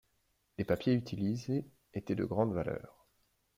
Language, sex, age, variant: French, male, 30-39, Français de métropole